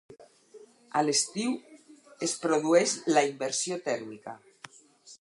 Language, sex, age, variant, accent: Catalan, female, 60-69, Nord-Occidental, nord-occidental